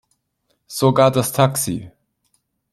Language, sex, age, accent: German, male, 30-39, Schweizerdeutsch